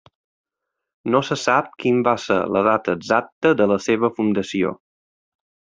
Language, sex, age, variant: Catalan, male, 30-39, Balear